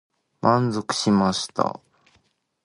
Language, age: Japanese, 19-29